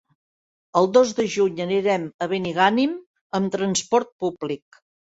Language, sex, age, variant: Catalan, female, 60-69, Central